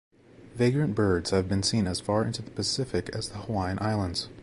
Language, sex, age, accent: English, male, 30-39, United States English